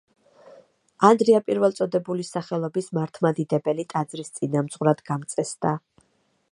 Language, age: Georgian, 30-39